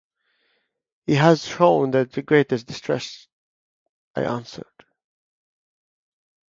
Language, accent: English, England English